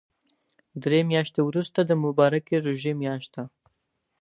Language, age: Pashto, under 19